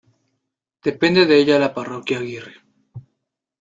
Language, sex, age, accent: Spanish, male, 19-29, México